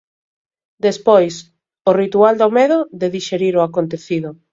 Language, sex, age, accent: Galician, female, 30-39, Central (gheada)